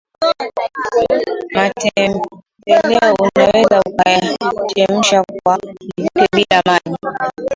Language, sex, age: Swahili, female, 19-29